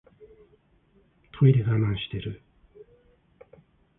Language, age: Japanese, 60-69